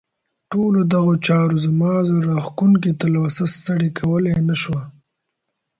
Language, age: Pashto, 19-29